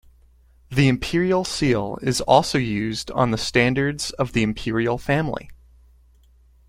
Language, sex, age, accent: English, male, 19-29, United States English